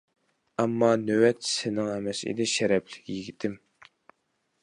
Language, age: Uyghur, 19-29